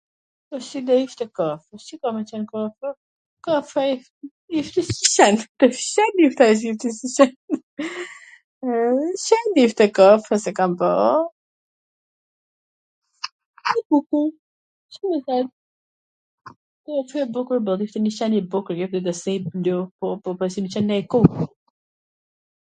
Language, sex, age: Gheg Albanian, female, 40-49